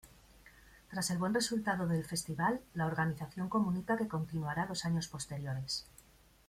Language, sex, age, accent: Spanish, female, 40-49, España: Norte peninsular (Asturias, Castilla y León, Cantabria, País Vasco, Navarra, Aragón, La Rioja, Guadalajara, Cuenca)